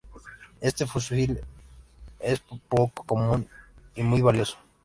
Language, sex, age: Spanish, male, 19-29